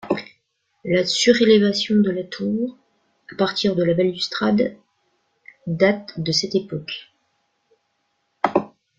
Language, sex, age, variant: French, female, 40-49, Français de métropole